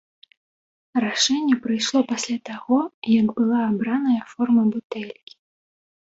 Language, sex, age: Belarusian, female, 19-29